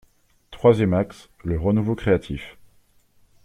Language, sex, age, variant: French, male, 30-39, Français de métropole